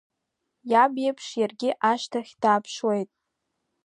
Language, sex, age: Abkhazian, female, under 19